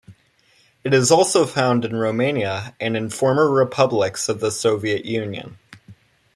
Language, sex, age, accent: English, male, under 19, United States English